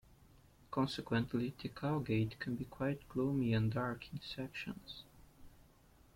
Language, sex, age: English, male, 19-29